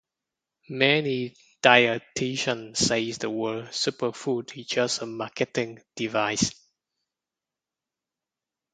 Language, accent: English, Filipino